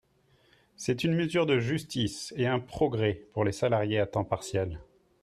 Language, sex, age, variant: French, male, 40-49, Français de métropole